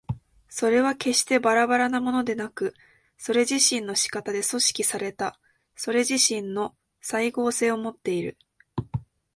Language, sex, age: Japanese, female, under 19